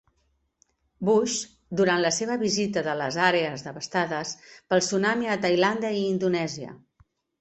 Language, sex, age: Catalan, female, 50-59